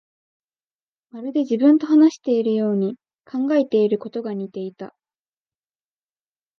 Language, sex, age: Japanese, female, 19-29